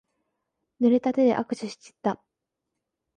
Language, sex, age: Japanese, female, 19-29